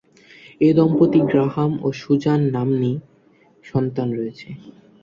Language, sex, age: Bengali, male, under 19